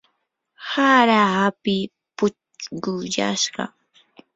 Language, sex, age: Yanahuanca Pasco Quechua, female, 19-29